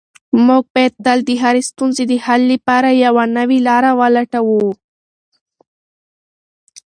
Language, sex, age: Pashto, female, under 19